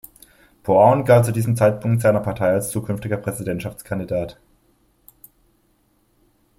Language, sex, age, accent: German, male, 19-29, Deutschland Deutsch